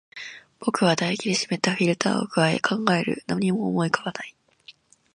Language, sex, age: Japanese, female, 19-29